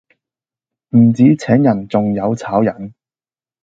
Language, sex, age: Cantonese, male, under 19